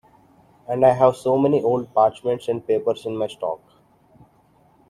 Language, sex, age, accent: English, male, 19-29, India and South Asia (India, Pakistan, Sri Lanka)